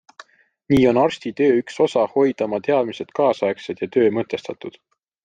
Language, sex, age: Estonian, male, 19-29